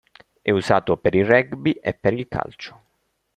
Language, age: Italian, 40-49